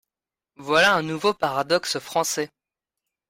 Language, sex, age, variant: French, male, 19-29, Français de métropole